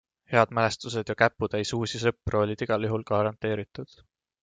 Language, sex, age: Estonian, male, 19-29